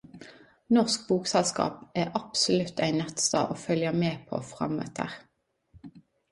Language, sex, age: Norwegian Nynorsk, female, 30-39